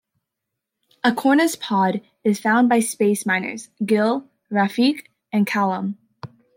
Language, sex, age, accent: English, female, under 19, United States English